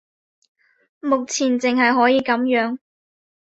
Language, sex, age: Cantonese, female, 19-29